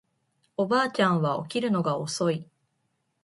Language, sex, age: Japanese, female, 19-29